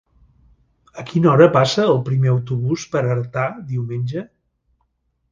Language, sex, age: Catalan, male, 50-59